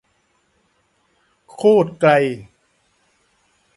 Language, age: Thai, 50-59